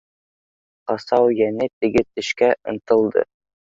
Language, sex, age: Bashkir, male, under 19